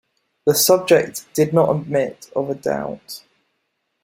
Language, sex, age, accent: English, male, 19-29, England English